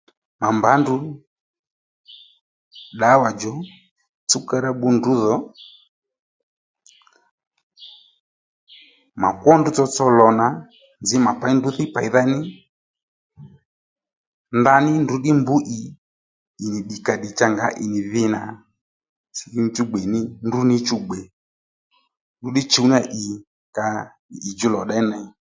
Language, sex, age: Lendu, male, 30-39